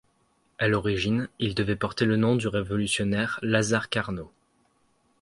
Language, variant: French, Français de métropole